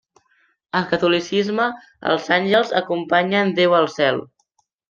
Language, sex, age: Catalan, male, under 19